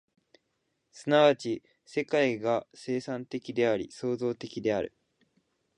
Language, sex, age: Japanese, male, 19-29